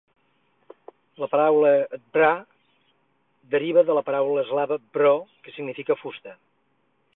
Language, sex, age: Catalan, male, 60-69